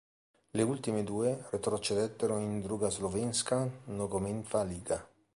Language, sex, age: Italian, male, 40-49